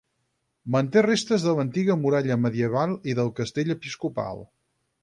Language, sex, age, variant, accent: Catalan, male, 50-59, Central, central